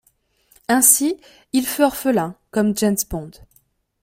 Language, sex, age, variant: French, female, 19-29, Français de métropole